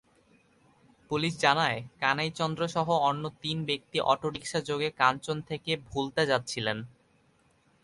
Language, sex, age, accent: Bengali, male, under 19, প্রমিত